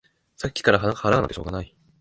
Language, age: Japanese, 19-29